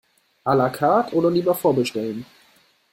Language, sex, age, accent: German, male, under 19, Deutschland Deutsch